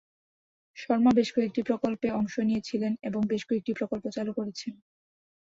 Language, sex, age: Bengali, female, 19-29